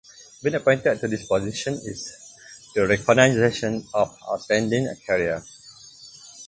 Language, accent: English, Malaysian English